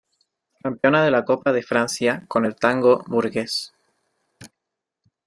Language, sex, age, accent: Spanish, male, 19-29, México